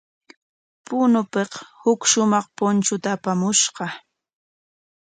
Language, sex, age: Corongo Ancash Quechua, female, 30-39